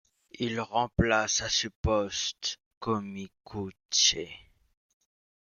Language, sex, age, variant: French, male, under 19, Français de métropole